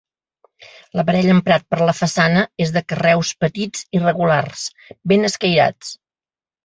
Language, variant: Catalan, Central